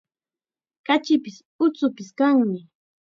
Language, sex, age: Chiquián Ancash Quechua, female, 19-29